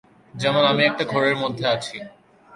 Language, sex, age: Bengali, male, under 19